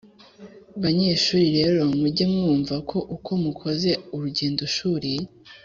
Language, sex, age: Kinyarwanda, female, 19-29